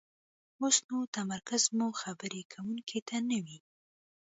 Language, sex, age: Pashto, female, 19-29